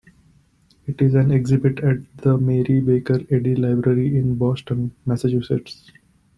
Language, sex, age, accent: English, male, 19-29, India and South Asia (India, Pakistan, Sri Lanka)